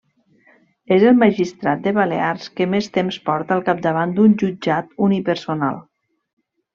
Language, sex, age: Catalan, female, 40-49